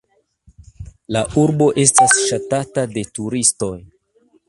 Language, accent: Esperanto, Internacia